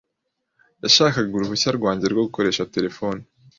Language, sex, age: Kinyarwanda, male, 19-29